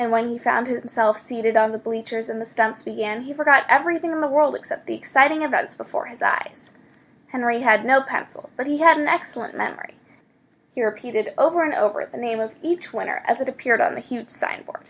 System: none